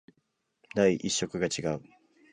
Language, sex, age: Japanese, male, 19-29